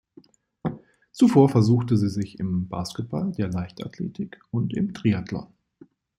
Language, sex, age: German, male, 30-39